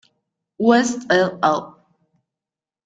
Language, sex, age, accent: Spanish, female, 19-29, México